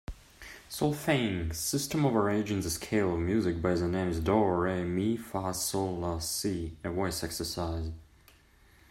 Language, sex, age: English, male, under 19